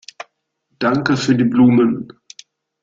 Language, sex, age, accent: German, male, 30-39, Deutschland Deutsch